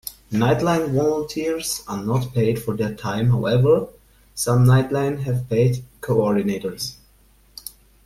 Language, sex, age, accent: English, male, under 19, United States English